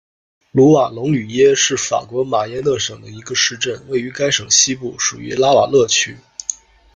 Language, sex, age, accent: Chinese, male, 19-29, 出生地：山东省